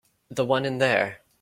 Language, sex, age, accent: English, male, under 19, United States English